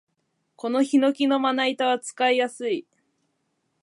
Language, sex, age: Japanese, female, 19-29